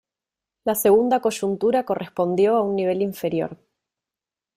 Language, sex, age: Spanish, female, 30-39